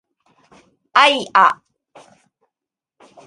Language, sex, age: Japanese, female, 40-49